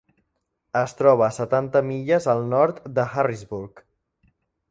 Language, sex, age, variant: Catalan, male, under 19, Central